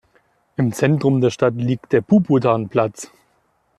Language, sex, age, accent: German, male, 19-29, Deutschland Deutsch